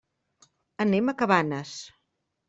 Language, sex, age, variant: Catalan, female, 50-59, Central